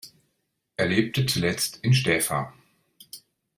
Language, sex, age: German, male, 50-59